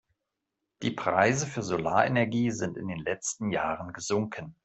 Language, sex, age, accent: German, male, 40-49, Deutschland Deutsch